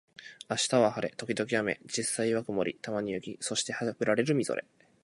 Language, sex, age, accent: Japanese, male, 19-29, 東京